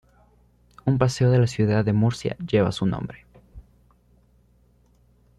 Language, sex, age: Spanish, male, under 19